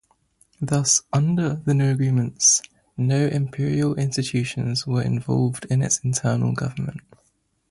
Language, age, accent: English, 19-29, England English